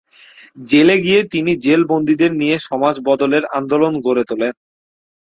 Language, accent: Bengali, Native